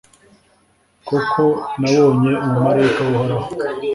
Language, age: Kinyarwanda, 19-29